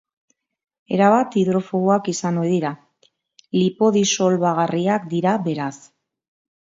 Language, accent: Basque, Mendebalekoa (Araba, Bizkaia, Gipuzkoako mendebaleko herri batzuk)